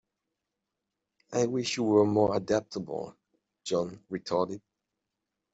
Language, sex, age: English, male, 40-49